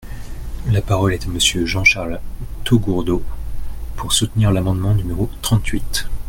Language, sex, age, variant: French, male, 30-39, Français de métropole